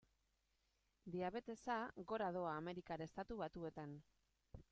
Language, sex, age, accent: Basque, female, 30-39, Mendebalekoa (Araba, Bizkaia, Gipuzkoako mendebaleko herri batzuk)